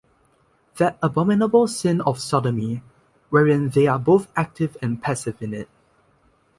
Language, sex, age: English, male, under 19